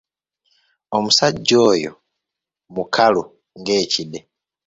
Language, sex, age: Ganda, male, 19-29